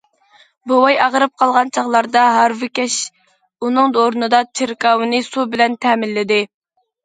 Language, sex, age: Uyghur, female, under 19